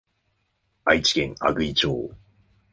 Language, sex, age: Japanese, male, 19-29